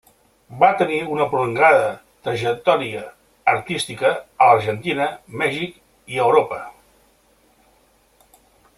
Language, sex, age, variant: Catalan, male, 60-69, Central